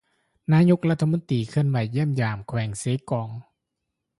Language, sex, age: Lao, male, 30-39